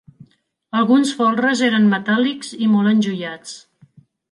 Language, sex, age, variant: Catalan, female, 40-49, Central